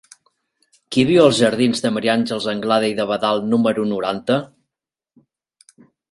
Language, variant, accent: Catalan, Central, Garrotxi